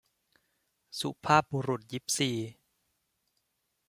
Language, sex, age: Thai, male, 30-39